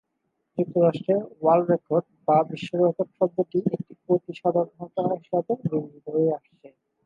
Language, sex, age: Bengali, male, 19-29